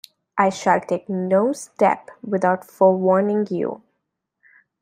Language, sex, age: English, female, 19-29